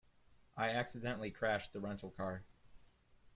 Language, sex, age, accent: English, male, 30-39, United States English